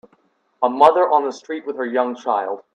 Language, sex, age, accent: English, male, under 19, United States English